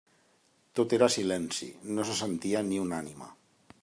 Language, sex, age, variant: Catalan, male, 40-49, Central